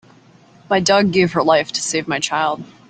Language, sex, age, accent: English, female, 19-29, United States English